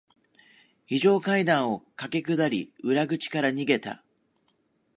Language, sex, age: Japanese, male, 19-29